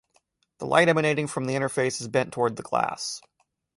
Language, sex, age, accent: English, male, 30-39, United States English